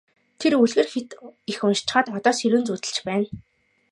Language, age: Mongolian, 19-29